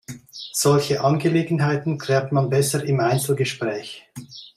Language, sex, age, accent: German, male, 50-59, Schweizerdeutsch